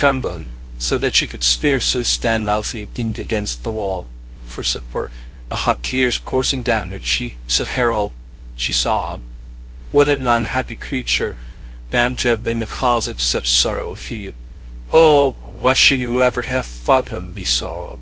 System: TTS, VITS